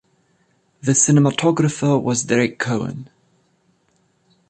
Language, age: English, 30-39